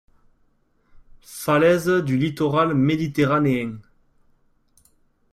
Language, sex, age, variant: French, male, 19-29, Français de métropole